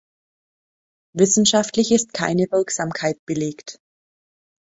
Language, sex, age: German, female, 30-39